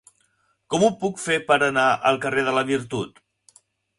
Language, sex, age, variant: Catalan, male, 19-29, Central